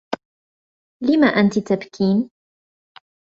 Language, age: Arabic, 30-39